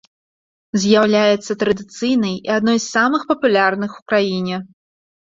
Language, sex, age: Belarusian, female, 19-29